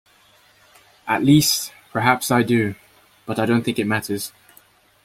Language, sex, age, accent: English, male, 19-29, England English